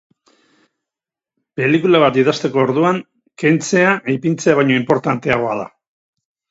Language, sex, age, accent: Basque, male, 50-59, Mendebalekoa (Araba, Bizkaia, Gipuzkoako mendebaleko herri batzuk)